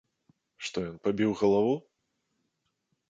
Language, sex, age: Belarusian, male, 40-49